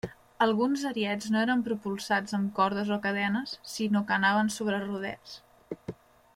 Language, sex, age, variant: Catalan, female, 19-29, Central